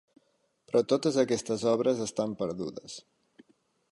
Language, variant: Catalan, Central